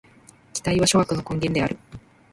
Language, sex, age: Japanese, female, 19-29